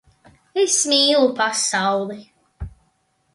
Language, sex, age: Latvian, female, under 19